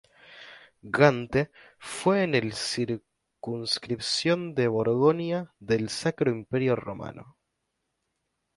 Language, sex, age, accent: Spanish, male, under 19, Rioplatense: Argentina, Uruguay, este de Bolivia, Paraguay